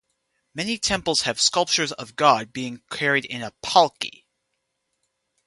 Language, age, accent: English, 19-29, United States English